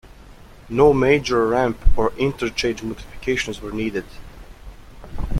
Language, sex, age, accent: English, male, 19-29, United States English